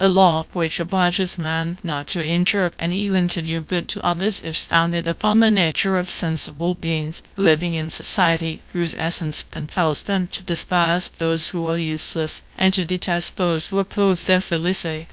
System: TTS, GlowTTS